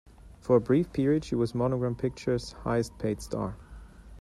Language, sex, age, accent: English, male, 40-49, England English